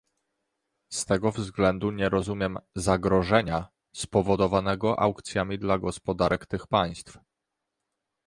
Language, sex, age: Polish, male, 30-39